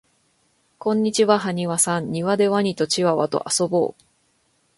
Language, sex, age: Japanese, female, 19-29